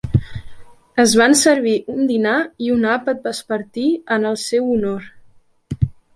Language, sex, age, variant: Catalan, female, 19-29, Central